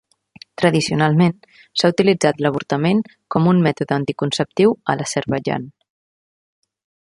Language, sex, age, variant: Catalan, female, 30-39, Central